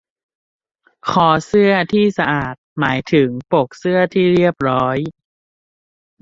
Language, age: Thai, 19-29